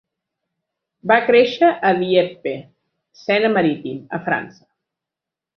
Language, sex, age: Catalan, female, 50-59